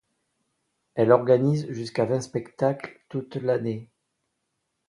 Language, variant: French, Français de métropole